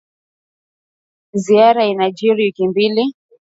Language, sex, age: Swahili, female, 19-29